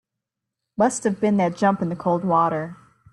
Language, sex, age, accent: English, female, 19-29, United States English